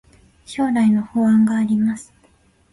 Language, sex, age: Japanese, female, 19-29